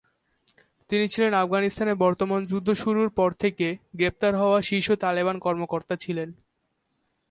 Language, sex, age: Bengali, male, under 19